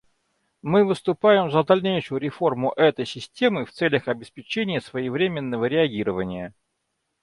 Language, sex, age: Russian, male, 30-39